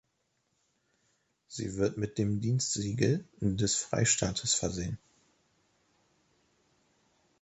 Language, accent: German, Deutschland Deutsch